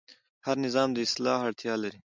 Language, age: Pashto, 19-29